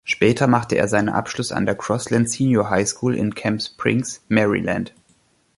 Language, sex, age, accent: German, male, 19-29, Deutschland Deutsch